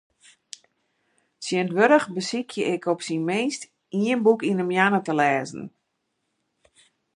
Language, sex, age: Western Frisian, female, 50-59